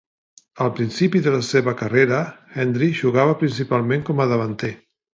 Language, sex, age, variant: Catalan, male, 40-49, Central